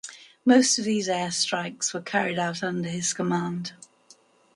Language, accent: English, England English